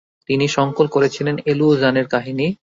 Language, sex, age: Bengali, male, 19-29